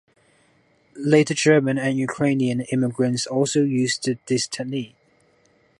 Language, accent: English, Hong Kong English